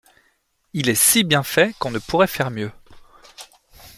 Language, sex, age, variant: French, male, 30-39, Français de métropole